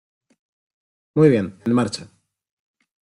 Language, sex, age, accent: Spanish, male, 19-29, Rioplatense: Argentina, Uruguay, este de Bolivia, Paraguay